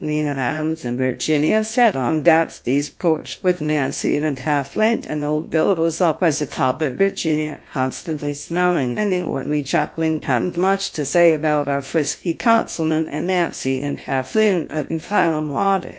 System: TTS, GlowTTS